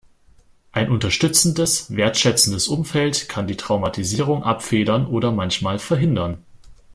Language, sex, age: German, female, 19-29